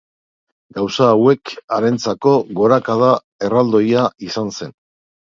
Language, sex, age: Basque, male, 60-69